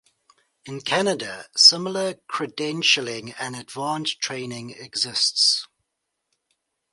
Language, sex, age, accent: English, male, 40-49, Southern African (South Africa, Zimbabwe, Namibia)